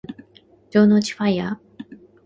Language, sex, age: Japanese, female, 19-29